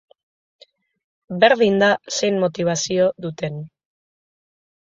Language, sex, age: Basque, female, 30-39